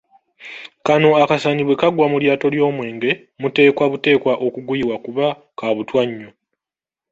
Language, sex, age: Ganda, male, 19-29